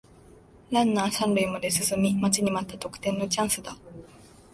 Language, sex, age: Japanese, female, 19-29